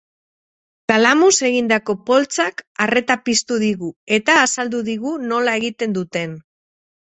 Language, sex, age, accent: Basque, female, 40-49, Mendebalekoa (Araba, Bizkaia, Gipuzkoako mendebaleko herri batzuk)